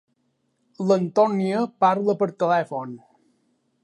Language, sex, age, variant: Catalan, male, 40-49, Balear